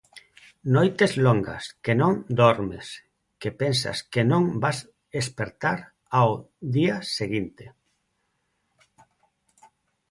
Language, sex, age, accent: Galician, male, 40-49, Neofalante